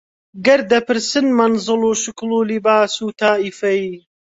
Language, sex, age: Central Kurdish, male, 19-29